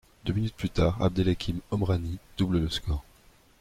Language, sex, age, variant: French, male, 19-29, Français de métropole